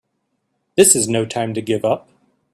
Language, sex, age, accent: English, male, 50-59, United States English